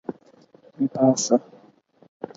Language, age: Pashto, under 19